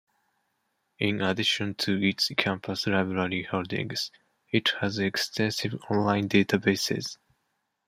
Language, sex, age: English, male, 19-29